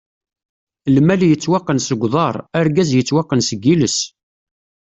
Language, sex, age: Kabyle, male, 30-39